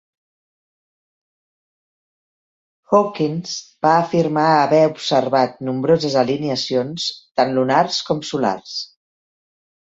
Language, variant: Catalan, Central